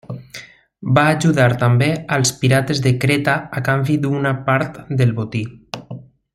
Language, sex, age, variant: Catalan, male, 40-49, Central